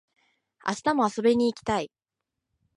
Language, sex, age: Japanese, female, 19-29